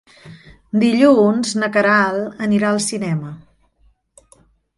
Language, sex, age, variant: Catalan, female, 40-49, Central